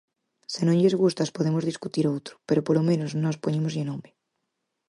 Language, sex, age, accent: Galician, female, 19-29, Central (gheada)